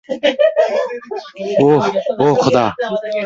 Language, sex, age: Bengali, male, 19-29